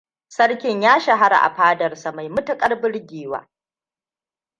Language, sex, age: Hausa, female, 30-39